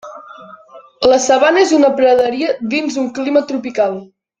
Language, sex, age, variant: Catalan, male, under 19, Central